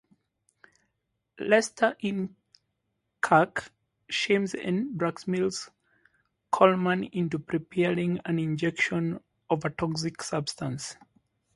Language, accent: English, England English